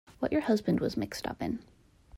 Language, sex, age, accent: English, female, 30-39, United States English